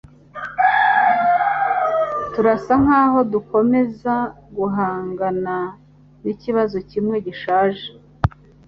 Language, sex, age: Kinyarwanda, male, 19-29